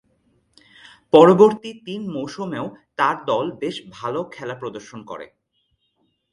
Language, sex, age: Bengali, male, 19-29